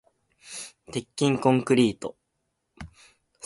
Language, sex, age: Japanese, male, 19-29